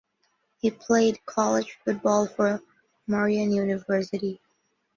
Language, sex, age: English, female, under 19